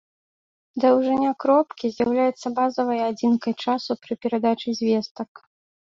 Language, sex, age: Belarusian, female, 19-29